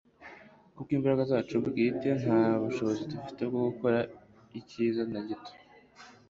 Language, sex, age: Kinyarwanda, male, under 19